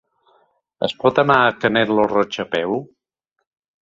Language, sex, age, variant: Catalan, male, 60-69, Central